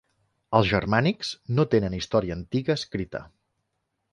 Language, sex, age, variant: Catalan, male, 40-49, Central